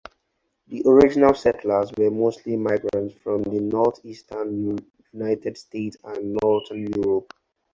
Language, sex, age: English, male, 19-29